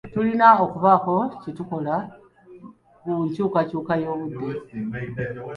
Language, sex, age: Ganda, male, 19-29